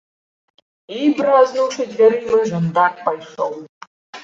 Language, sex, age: Belarusian, female, 19-29